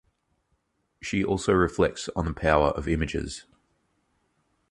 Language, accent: English, Australian English